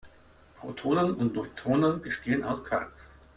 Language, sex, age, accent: German, male, 50-59, Deutschland Deutsch